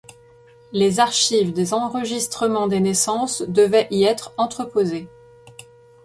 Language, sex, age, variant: French, female, 30-39, Français de métropole